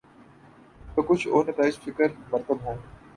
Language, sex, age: Urdu, male, 19-29